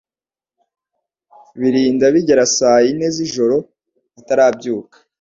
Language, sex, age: Kinyarwanda, male, under 19